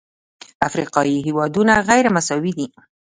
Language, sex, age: Pashto, female, 50-59